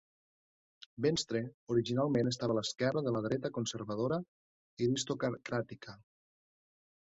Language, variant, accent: Catalan, Nord-Occidental, Lleida